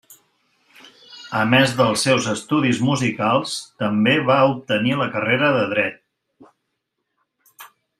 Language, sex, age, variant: Catalan, male, 40-49, Central